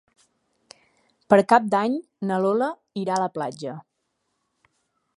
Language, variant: Catalan, Central